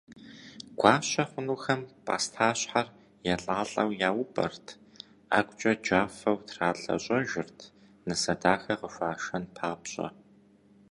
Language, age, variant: Kabardian, 19-29, Адыгэбзэ (Къэбэрдей, Кирил, псоми зэдай)